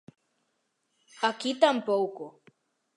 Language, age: Galician, under 19